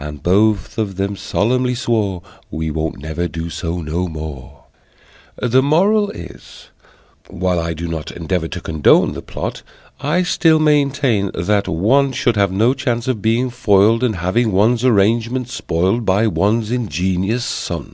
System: none